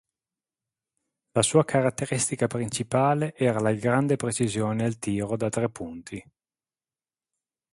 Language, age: Italian, 40-49